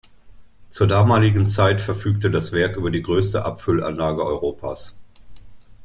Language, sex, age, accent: German, male, 40-49, Deutschland Deutsch